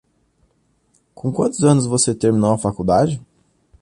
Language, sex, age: Portuguese, male, 19-29